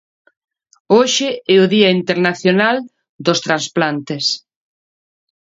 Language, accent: Galician, Normativo (estándar)